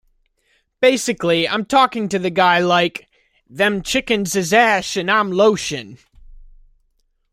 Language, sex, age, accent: English, male, 19-29, United States English